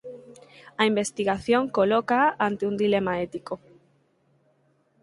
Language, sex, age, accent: Galician, female, 19-29, Oriental (común en zona oriental)